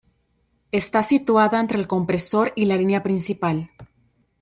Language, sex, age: Spanish, female, 19-29